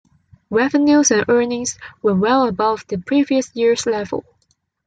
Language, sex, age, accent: English, female, 19-29, Hong Kong English